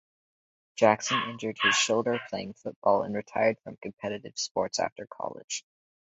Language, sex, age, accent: English, male, under 19, United States English